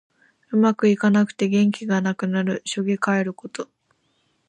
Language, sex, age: Japanese, female, 19-29